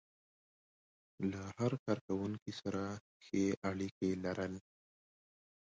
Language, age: Pashto, 19-29